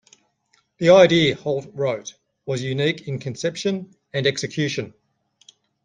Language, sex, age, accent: English, male, 40-49, Australian English